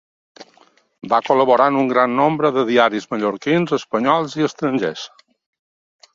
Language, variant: Catalan, Balear